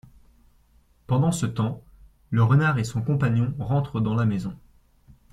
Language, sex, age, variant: French, male, 19-29, Français de métropole